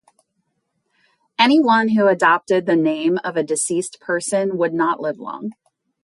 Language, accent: English, United States English